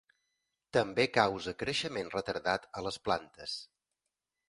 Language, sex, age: Catalan, male, 40-49